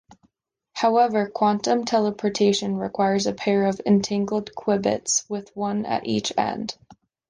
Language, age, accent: English, 19-29, United States English